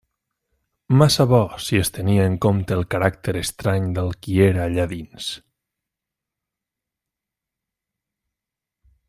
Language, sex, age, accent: Catalan, male, 19-29, valencià